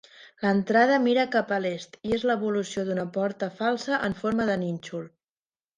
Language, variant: Catalan, Central